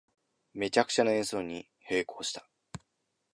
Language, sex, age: Japanese, male, under 19